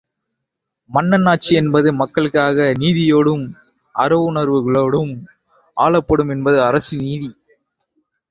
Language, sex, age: Tamil, male, 19-29